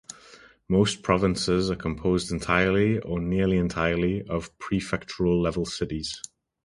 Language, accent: English, England English